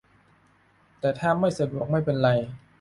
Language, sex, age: Thai, male, 19-29